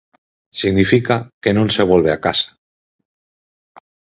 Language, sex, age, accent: Galician, male, 40-49, Central (gheada)